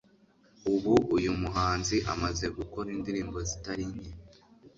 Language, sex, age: Kinyarwanda, male, under 19